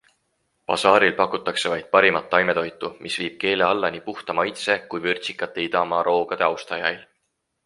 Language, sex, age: Estonian, male, 19-29